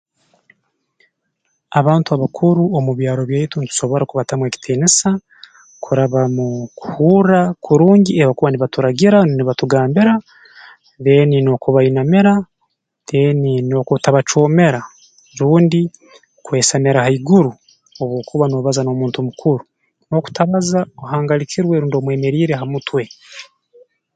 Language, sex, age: Tooro, male, 19-29